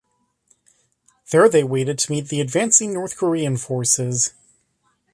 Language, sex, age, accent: English, male, 19-29, United States English